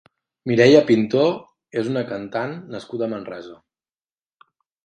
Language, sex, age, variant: Catalan, male, 40-49, Central